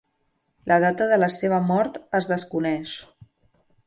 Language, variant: Catalan, Central